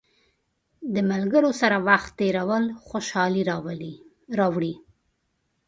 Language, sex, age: Pashto, female, 40-49